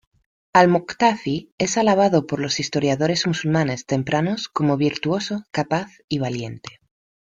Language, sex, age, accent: Spanish, female, 30-39, España: Centro-Sur peninsular (Madrid, Toledo, Castilla-La Mancha)